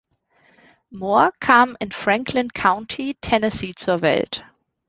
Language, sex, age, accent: German, female, 19-29, Deutschland Deutsch